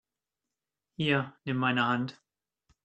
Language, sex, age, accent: German, male, 50-59, Deutschland Deutsch